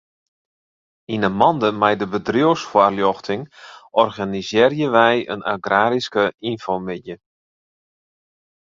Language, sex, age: Western Frisian, male, 40-49